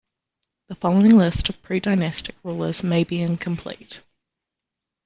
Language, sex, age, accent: English, female, 19-29, New Zealand English